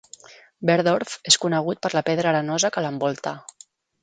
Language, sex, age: Catalan, female, 40-49